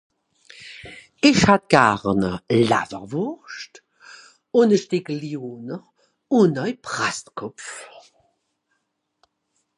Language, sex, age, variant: Swiss German, female, 50-59, Nordniederàlemmànisch (Rishoffe, Zàwere, Bùsswìller, Hawenau, Brüemt, Stroossbùri, Molse, Dàmbàch, Schlettstàtt, Pfàlzbùri usw.)